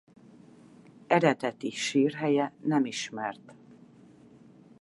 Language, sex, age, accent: Hungarian, female, 40-49, budapesti